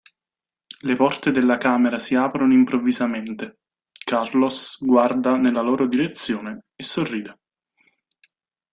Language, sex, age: Italian, male, 30-39